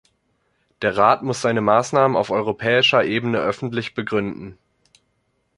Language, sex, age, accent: German, male, 19-29, Deutschland Deutsch